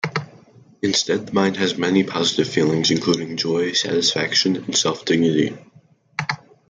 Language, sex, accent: English, male, United States English